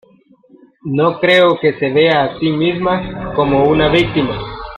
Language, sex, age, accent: Spanish, male, 19-29, América central